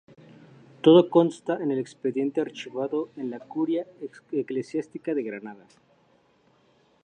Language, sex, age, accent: Spanish, male, 19-29, México